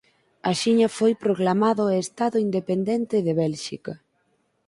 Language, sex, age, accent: Galician, female, 19-29, Normativo (estándar)